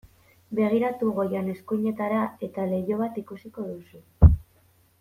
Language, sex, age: Basque, female, 19-29